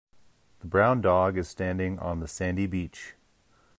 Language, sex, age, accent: English, male, 30-39, United States English